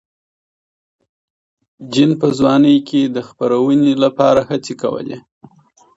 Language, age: Pashto, 30-39